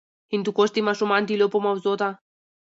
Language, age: Pashto, 19-29